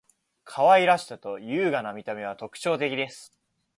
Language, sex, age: Japanese, male, 19-29